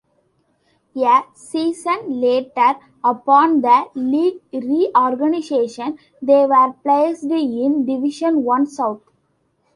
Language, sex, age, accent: English, female, under 19, India and South Asia (India, Pakistan, Sri Lanka)